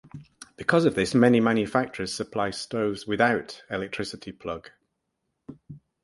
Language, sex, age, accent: English, male, 60-69, England English